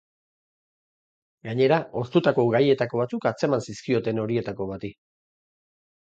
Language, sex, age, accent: Basque, male, 40-49, Mendebalekoa (Araba, Bizkaia, Gipuzkoako mendebaleko herri batzuk)